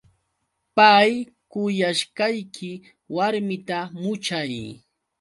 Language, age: Yauyos Quechua, 30-39